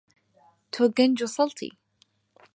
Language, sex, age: Central Kurdish, female, 19-29